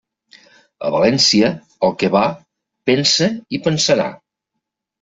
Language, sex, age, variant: Catalan, male, 50-59, Central